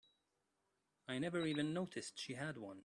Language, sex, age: English, male, 30-39